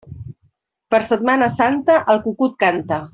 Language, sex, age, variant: Catalan, female, 40-49, Central